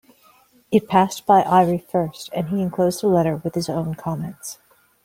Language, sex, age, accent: English, female, 40-49, Canadian English